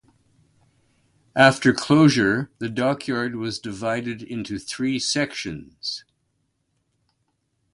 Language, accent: English, Canadian English